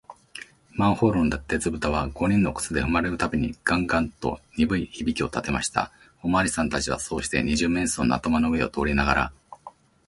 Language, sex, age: Japanese, male, 40-49